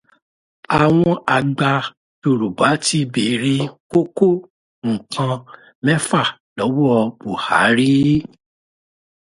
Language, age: Yoruba, 50-59